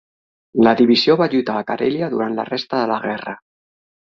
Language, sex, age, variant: Catalan, male, 40-49, Central